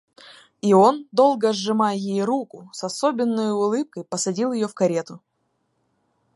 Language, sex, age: Russian, female, 19-29